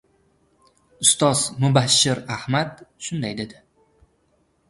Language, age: Uzbek, 19-29